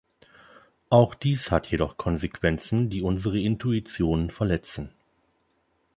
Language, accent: German, Deutschland Deutsch